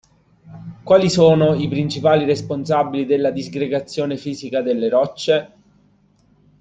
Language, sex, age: Italian, male, 30-39